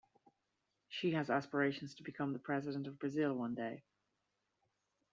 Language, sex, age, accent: English, female, 40-49, Irish English